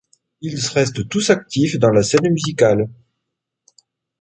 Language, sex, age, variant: French, male, 50-59, Français de métropole